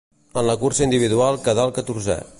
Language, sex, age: Catalan, male, 40-49